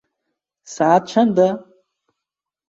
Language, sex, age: Kurdish, male, 19-29